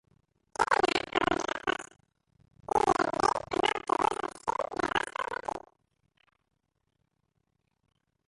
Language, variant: Catalan, Central